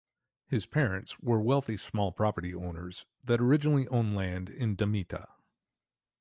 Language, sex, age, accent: English, male, 40-49, United States English